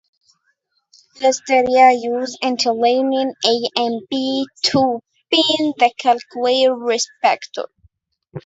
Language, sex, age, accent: English, female, under 19, United States English